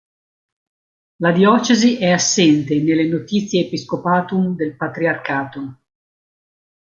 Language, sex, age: Italian, female, 50-59